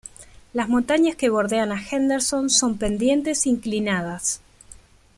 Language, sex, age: Spanish, female, 19-29